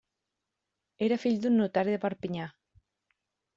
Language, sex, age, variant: Catalan, female, 40-49, Central